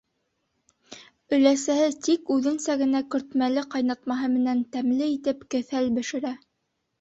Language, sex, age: Bashkir, female, 19-29